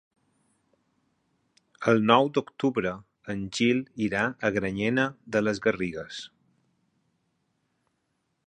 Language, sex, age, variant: Catalan, male, 40-49, Balear